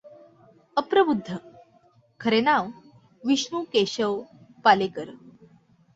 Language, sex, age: Marathi, female, 19-29